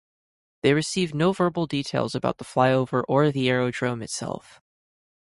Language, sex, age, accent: English, male, 19-29, United States English